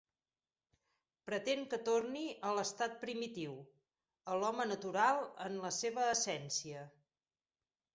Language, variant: Catalan, Central